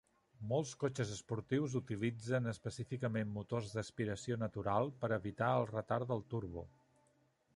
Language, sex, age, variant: Catalan, male, 50-59, Central